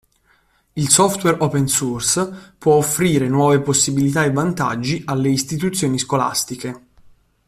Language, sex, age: Italian, male, 19-29